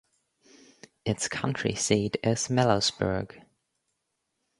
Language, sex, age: English, female, under 19